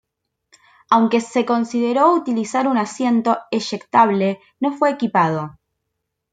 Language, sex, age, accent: Spanish, female, 19-29, Rioplatense: Argentina, Uruguay, este de Bolivia, Paraguay